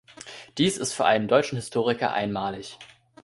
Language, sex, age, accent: German, male, 19-29, Deutschland Deutsch